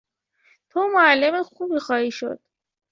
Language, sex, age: Persian, female, under 19